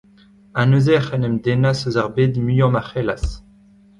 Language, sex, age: Breton, male, 19-29